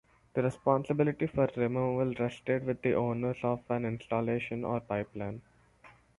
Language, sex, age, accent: English, male, under 19, India and South Asia (India, Pakistan, Sri Lanka)